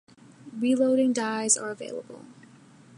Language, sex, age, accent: English, female, 19-29, United States English